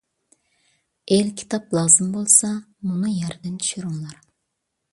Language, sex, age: Uyghur, female, under 19